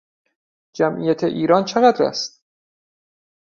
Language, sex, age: Persian, male, 40-49